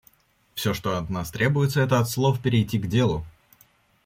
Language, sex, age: Russian, male, under 19